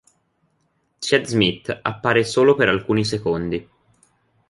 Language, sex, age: Italian, male, under 19